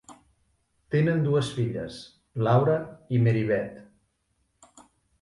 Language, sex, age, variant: Catalan, male, 40-49, Central